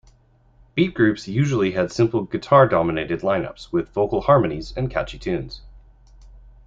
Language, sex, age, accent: English, male, 40-49, Canadian English